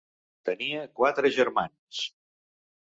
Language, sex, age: Catalan, male, 70-79